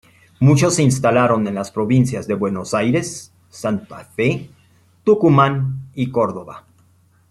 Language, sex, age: Spanish, male, 60-69